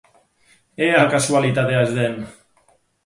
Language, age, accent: Basque, 40-49, Mendebalekoa (Araba, Bizkaia, Gipuzkoako mendebaleko herri batzuk)